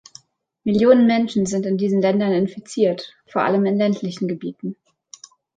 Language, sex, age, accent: German, female, 19-29, Deutschland Deutsch